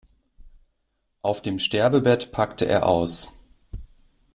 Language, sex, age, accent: German, male, 19-29, Deutschland Deutsch